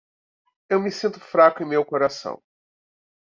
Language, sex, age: Portuguese, male, 40-49